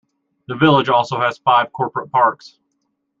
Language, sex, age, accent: English, male, 30-39, United States English